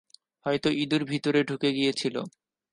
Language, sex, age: Bengali, male, 19-29